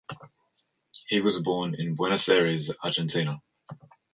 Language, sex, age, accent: English, male, 19-29, Australian English